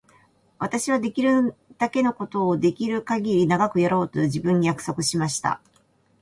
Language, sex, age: Japanese, female, 40-49